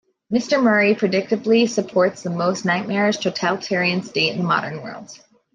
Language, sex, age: English, female, 30-39